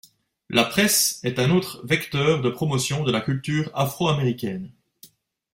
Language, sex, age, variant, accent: French, male, 30-39, Français d'Europe, Français de Suisse